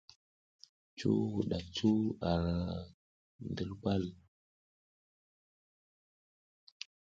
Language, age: South Giziga, 19-29